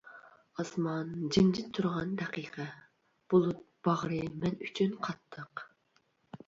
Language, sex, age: Uyghur, female, 30-39